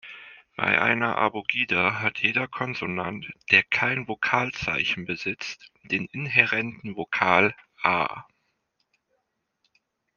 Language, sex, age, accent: German, male, 30-39, Deutschland Deutsch